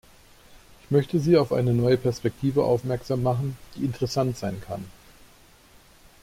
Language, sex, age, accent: German, male, 40-49, Deutschland Deutsch